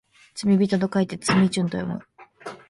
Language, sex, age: Japanese, female, 19-29